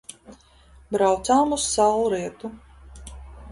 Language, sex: Latvian, female